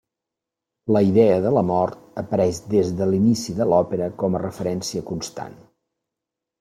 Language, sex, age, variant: Catalan, male, 50-59, Central